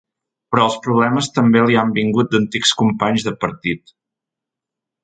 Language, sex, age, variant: Catalan, male, 30-39, Central